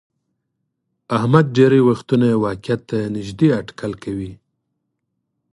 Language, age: Pashto, 30-39